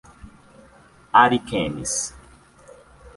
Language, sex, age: Portuguese, male, 19-29